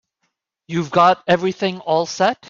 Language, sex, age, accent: English, male, 30-39, United States English